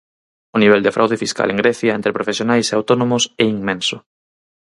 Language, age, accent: Galician, 19-29, Normativo (estándar)